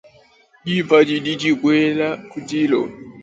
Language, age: Luba-Lulua, 19-29